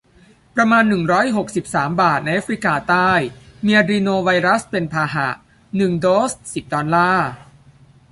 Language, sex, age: Thai, male, under 19